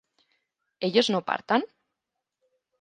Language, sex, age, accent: Spanish, female, 19-29, España: Centro-Sur peninsular (Madrid, Toledo, Castilla-La Mancha)